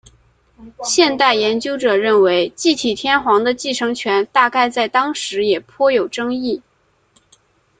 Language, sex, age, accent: Chinese, female, 19-29, 出生地：河南省